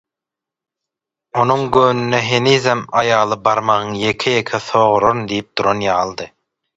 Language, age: Turkmen, 19-29